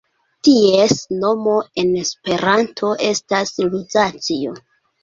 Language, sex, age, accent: Esperanto, female, 19-29, Internacia